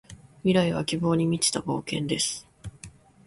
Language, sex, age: Japanese, female, 19-29